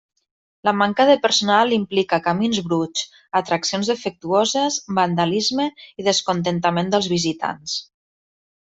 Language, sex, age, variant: Catalan, female, 30-39, Septentrional